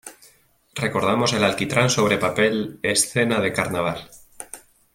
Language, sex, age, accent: Spanish, male, 30-39, España: Norte peninsular (Asturias, Castilla y León, Cantabria, País Vasco, Navarra, Aragón, La Rioja, Guadalajara, Cuenca)